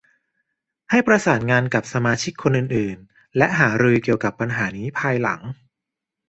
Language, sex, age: Thai, male, 30-39